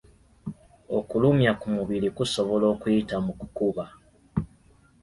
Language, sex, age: Ganda, male, 19-29